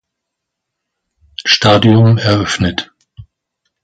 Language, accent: German, Deutschland Deutsch